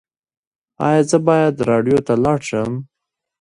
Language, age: Pashto, 19-29